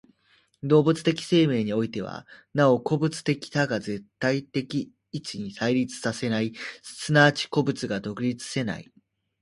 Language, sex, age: Japanese, male, under 19